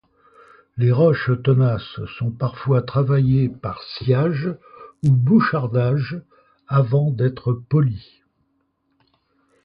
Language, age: French, 70-79